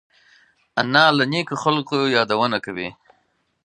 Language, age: Pashto, 40-49